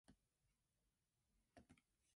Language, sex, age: English, female, under 19